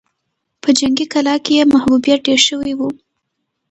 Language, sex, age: Pashto, female, 19-29